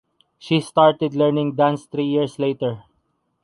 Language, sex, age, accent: English, male, 19-29, Filipino